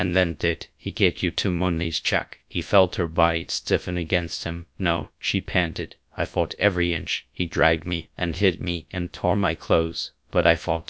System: TTS, GradTTS